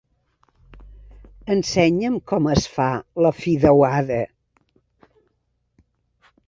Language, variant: Catalan, Central